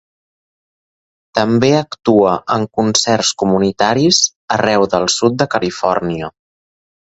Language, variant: Catalan, Central